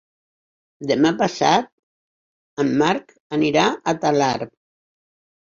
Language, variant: Catalan, Central